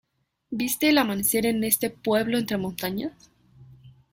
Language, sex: Spanish, female